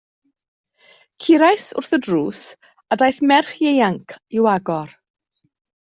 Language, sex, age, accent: Welsh, female, 50-59, Y Deyrnas Unedig Cymraeg